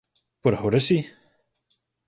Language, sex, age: Galician, male, 30-39